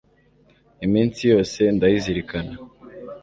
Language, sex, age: Kinyarwanda, male, 19-29